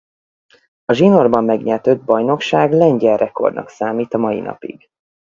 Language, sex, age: Hungarian, male, 30-39